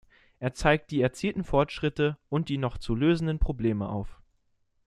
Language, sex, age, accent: German, male, under 19, Deutschland Deutsch